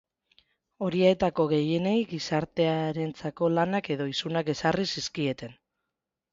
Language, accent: Basque, Mendebalekoa (Araba, Bizkaia, Gipuzkoako mendebaleko herri batzuk)